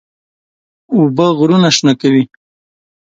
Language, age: Pashto, 19-29